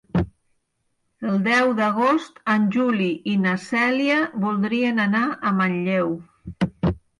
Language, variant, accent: Catalan, Nord-Occidental, nord-occidental